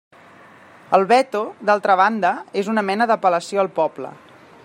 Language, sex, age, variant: Catalan, female, 30-39, Central